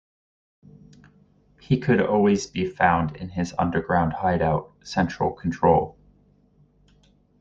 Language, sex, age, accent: English, male, 19-29, United States English